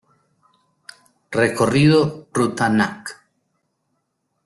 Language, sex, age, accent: Spanish, male, 40-49, Andino-Pacífico: Colombia, Perú, Ecuador, oeste de Bolivia y Venezuela andina